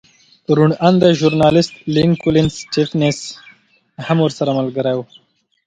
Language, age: Pashto, 19-29